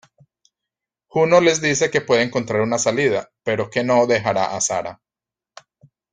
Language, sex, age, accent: Spanish, male, 40-49, Andino-Pacífico: Colombia, Perú, Ecuador, oeste de Bolivia y Venezuela andina